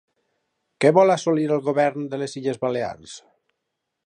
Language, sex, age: Catalan, male, 30-39